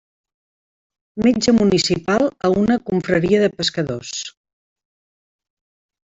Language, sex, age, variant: Catalan, female, 60-69, Central